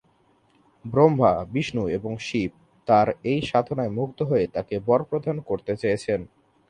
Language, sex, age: Bengali, male, 19-29